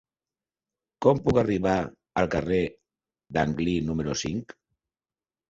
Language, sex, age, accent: Catalan, male, 50-59, valencià